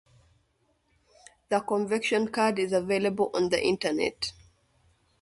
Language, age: English, 40-49